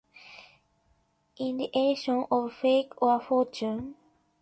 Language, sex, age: English, female, 19-29